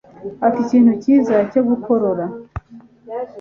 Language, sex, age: Kinyarwanda, female, 30-39